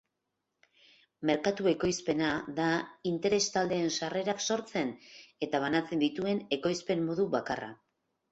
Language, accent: Basque, Mendebalekoa (Araba, Bizkaia, Gipuzkoako mendebaleko herri batzuk)